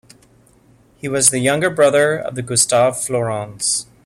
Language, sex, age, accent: English, male, 40-49, United States English